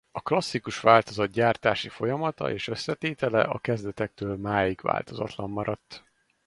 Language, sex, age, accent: Hungarian, male, 30-39, budapesti